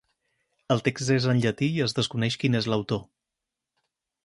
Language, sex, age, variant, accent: Catalan, male, 40-49, Central, central